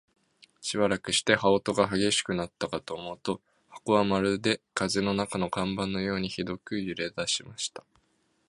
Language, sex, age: Japanese, male, 19-29